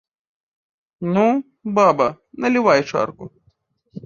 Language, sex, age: Belarusian, male, 30-39